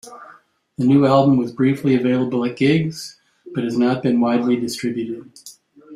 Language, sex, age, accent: English, male, 60-69, United States English